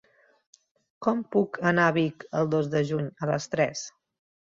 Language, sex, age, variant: Catalan, female, 30-39, Central